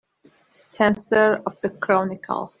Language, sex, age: English, female, 19-29